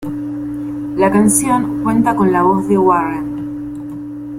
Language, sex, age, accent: Spanish, female, 30-39, Rioplatense: Argentina, Uruguay, este de Bolivia, Paraguay